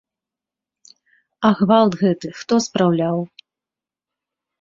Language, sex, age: Belarusian, female, 30-39